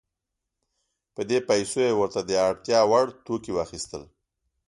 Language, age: Pashto, 40-49